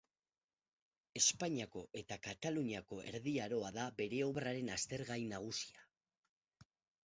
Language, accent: Basque, Mendebalekoa (Araba, Bizkaia, Gipuzkoako mendebaleko herri batzuk)